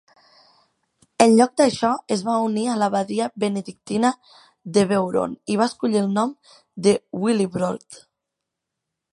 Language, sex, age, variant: Catalan, female, 19-29, Central